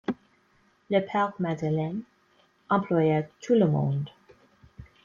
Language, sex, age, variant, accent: French, female, 19-29, Français d'Amérique du Nord, Français du Canada